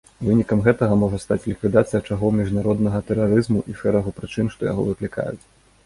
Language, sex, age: Belarusian, male, 30-39